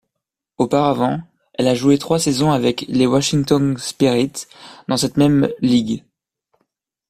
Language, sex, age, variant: French, male, under 19, Français de métropole